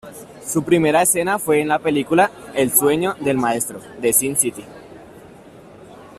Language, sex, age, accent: Spanish, male, 19-29, Caribe: Cuba, Venezuela, Puerto Rico, República Dominicana, Panamá, Colombia caribeña, México caribeño, Costa del golfo de México